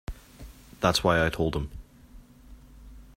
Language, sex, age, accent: English, male, 30-39, Irish English